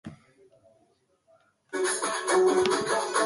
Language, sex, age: Basque, male, under 19